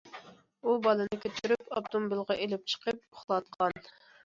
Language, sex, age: Uyghur, female, 30-39